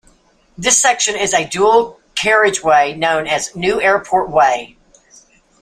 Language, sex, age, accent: English, female, 50-59, United States English